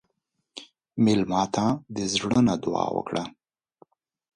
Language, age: Pashto, 50-59